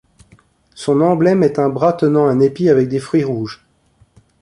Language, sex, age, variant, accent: French, male, 30-39, Français d'Europe, Français de Belgique